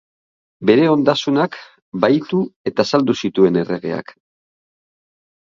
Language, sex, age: Basque, male, 60-69